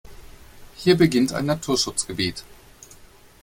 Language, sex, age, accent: German, male, 40-49, Deutschland Deutsch